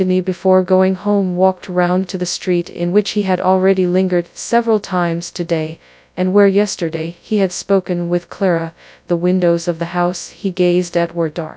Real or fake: fake